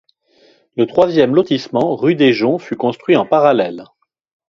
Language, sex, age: French, male, 50-59